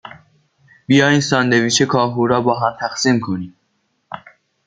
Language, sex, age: Persian, male, under 19